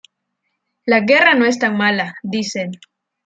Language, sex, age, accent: Spanish, female, 19-29, México